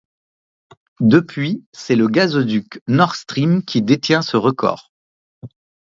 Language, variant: French, Français de métropole